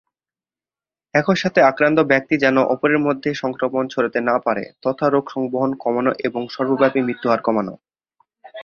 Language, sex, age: Bengali, male, 19-29